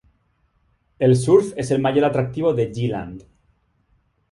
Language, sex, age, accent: Spanish, male, 30-39, España: Norte peninsular (Asturias, Castilla y León, Cantabria, País Vasco, Navarra, Aragón, La Rioja, Guadalajara, Cuenca)